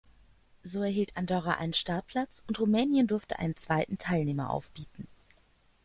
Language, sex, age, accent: German, female, 30-39, Deutschland Deutsch